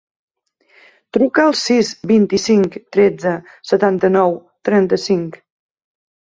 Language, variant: Catalan, Septentrional